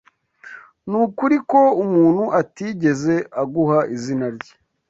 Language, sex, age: Kinyarwanda, male, 19-29